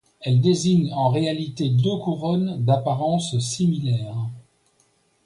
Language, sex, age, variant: French, male, 60-69, Français de métropole